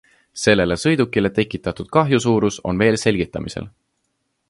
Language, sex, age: Estonian, male, 19-29